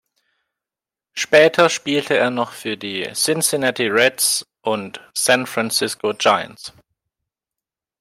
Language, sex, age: German, male, 30-39